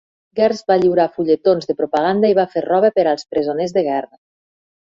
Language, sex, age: Catalan, female, 50-59